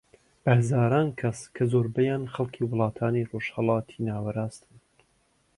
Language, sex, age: Central Kurdish, male, 30-39